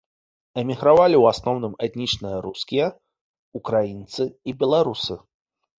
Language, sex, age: Belarusian, male, 30-39